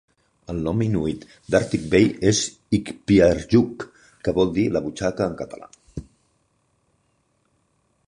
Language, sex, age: Catalan, male, 50-59